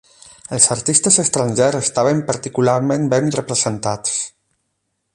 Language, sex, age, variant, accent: Catalan, male, 40-49, Alacantí, Barcelona